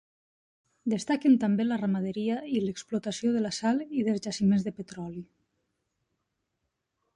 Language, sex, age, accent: Catalan, female, 30-39, valencià